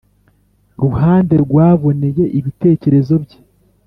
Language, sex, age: Kinyarwanda, male, 30-39